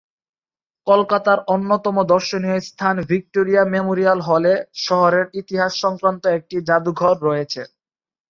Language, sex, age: Bengali, male, 19-29